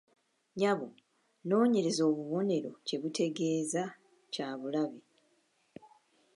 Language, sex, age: Ganda, female, 30-39